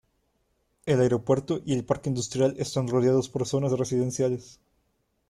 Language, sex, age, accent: Spanish, male, 19-29, México